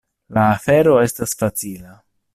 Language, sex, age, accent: Esperanto, male, 30-39, Internacia